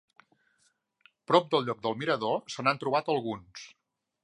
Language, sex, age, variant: Catalan, male, 40-49, Central